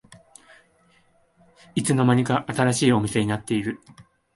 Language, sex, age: Japanese, male, 19-29